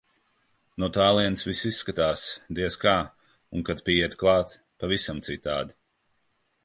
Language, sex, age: Latvian, male, 30-39